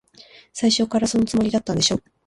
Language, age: Japanese, 19-29